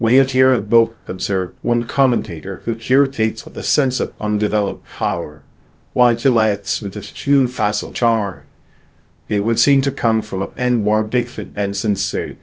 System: TTS, VITS